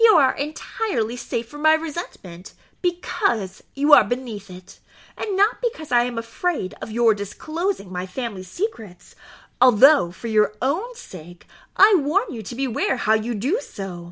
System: none